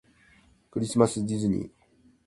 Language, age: Japanese, 19-29